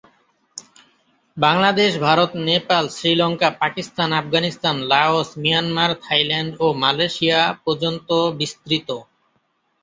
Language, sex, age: Bengali, male, 30-39